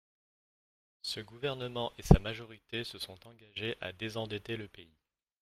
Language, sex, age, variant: French, male, 19-29, Français de métropole